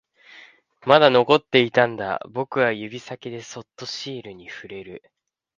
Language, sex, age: Japanese, male, 19-29